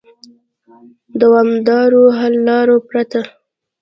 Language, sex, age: Pashto, female, under 19